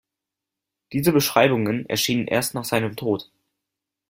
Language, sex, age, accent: German, male, 19-29, Deutschland Deutsch